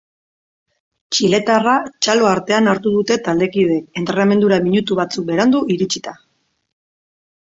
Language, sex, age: Basque, female, 40-49